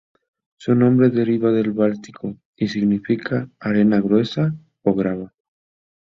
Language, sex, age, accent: Spanish, male, 19-29, México